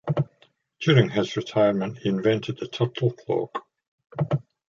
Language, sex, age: English, male, 60-69